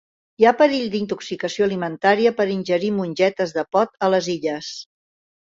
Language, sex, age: Catalan, female, 60-69